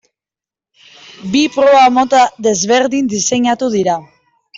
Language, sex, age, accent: Basque, female, 19-29, Mendebalekoa (Araba, Bizkaia, Gipuzkoako mendebaleko herri batzuk)